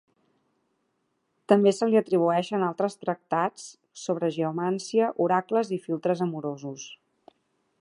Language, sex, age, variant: Catalan, female, 40-49, Central